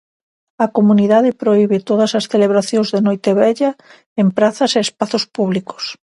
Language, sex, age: Galician, female, 50-59